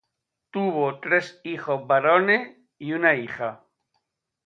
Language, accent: Spanish, España: Sur peninsular (Andalucia, Extremadura, Murcia)